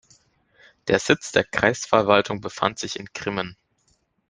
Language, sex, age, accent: German, male, under 19, Deutschland Deutsch